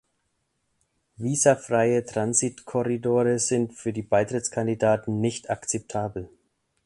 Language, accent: German, Deutschland Deutsch